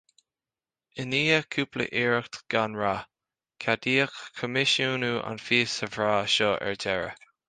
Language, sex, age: Irish, male, 19-29